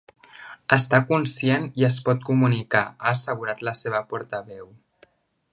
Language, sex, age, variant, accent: Catalan, male, under 19, Central, central